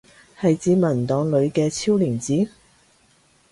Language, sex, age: Cantonese, female, 30-39